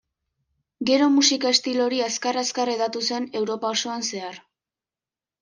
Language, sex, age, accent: Basque, female, under 19, Mendebalekoa (Araba, Bizkaia, Gipuzkoako mendebaleko herri batzuk)